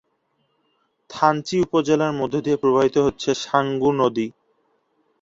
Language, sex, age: Bengali, male, 19-29